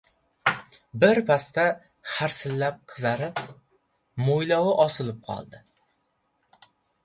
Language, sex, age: Uzbek, male, 19-29